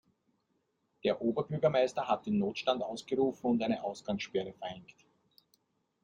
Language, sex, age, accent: German, male, 40-49, Österreichisches Deutsch